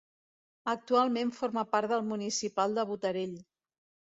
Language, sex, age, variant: Catalan, female, 50-59, Central